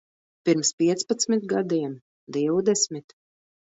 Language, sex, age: Latvian, female, 50-59